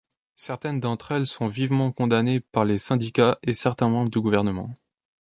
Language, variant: French, Français de métropole